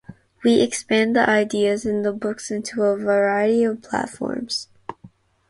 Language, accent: English, United States English; Filipino